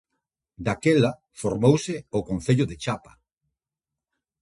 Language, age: Galician, 60-69